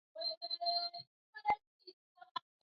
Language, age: Georgian, 19-29